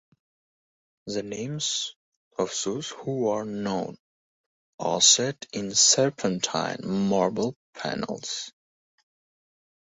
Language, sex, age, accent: English, male, 19-29, England English